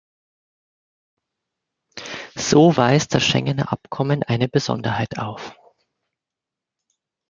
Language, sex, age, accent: German, male, 30-39, Deutschland Deutsch